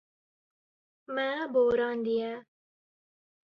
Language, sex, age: Kurdish, female, 19-29